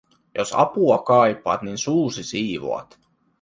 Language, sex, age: Finnish, male, 19-29